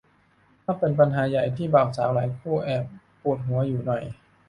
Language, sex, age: Thai, male, 19-29